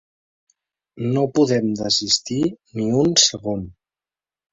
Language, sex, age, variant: Catalan, male, 19-29, Central